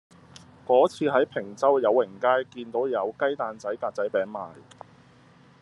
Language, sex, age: Cantonese, male, 19-29